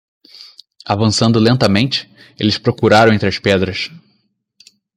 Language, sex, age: Portuguese, male, 19-29